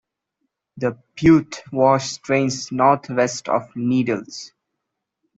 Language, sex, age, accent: English, male, 19-29, India and South Asia (India, Pakistan, Sri Lanka)